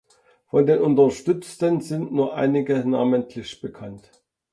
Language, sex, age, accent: German, male, 50-59, Deutschland Deutsch